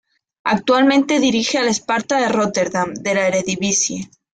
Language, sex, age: Spanish, female, 19-29